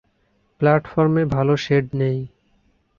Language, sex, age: Bengali, male, 19-29